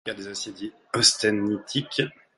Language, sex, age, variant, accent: French, male, 30-39, Français d'Europe, Français de Suisse